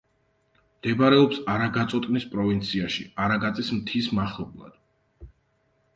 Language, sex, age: Georgian, male, 19-29